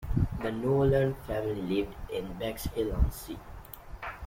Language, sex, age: English, male, under 19